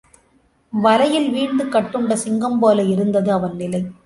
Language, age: Tamil, 50-59